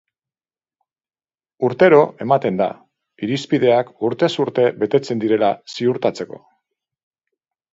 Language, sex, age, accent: Basque, male, 40-49, Mendebalekoa (Araba, Bizkaia, Gipuzkoako mendebaleko herri batzuk)